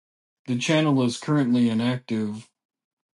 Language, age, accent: English, 50-59, Canadian English